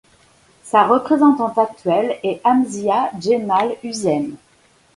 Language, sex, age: French, female, 30-39